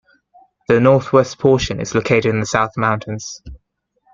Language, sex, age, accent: English, male, 19-29, England English